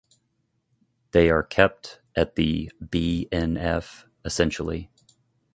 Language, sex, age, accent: English, male, 30-39, United States English